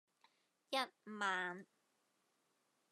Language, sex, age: Cantonese, female, 30-39